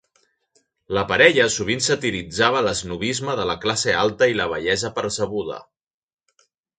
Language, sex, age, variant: Catalan, male, 30-39, Central